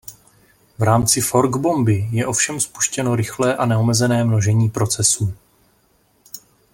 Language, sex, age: Czech, male, 30-39